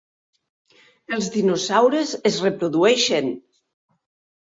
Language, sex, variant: Catalan, female, Nord-Occidental